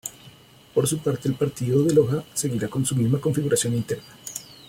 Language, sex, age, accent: Spanish, male, 30-39, Andino-Pacífico: Colombia, Perú, Ecuador, oeste de Bolivia y Venezuela andina